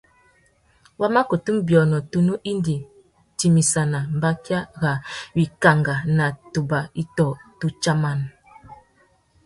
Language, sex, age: Tuki, female, 30-39